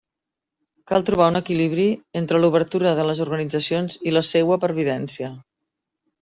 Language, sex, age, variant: Catalan, female, 50-59, Central